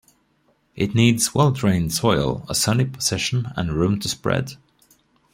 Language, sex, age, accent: English, male, 30-39, United States English